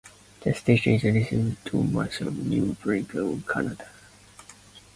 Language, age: English, 19-29